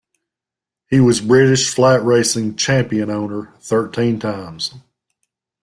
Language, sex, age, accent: English, male, 40-49, United States English